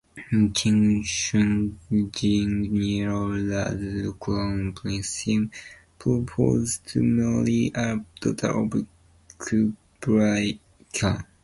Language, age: English, 19-29